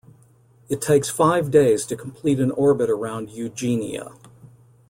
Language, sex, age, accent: English, male, 60-69, United States English